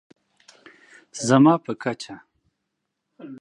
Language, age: Pashto, 30-39